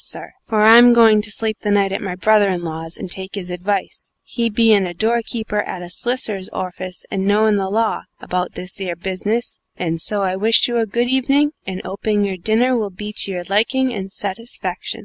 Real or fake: real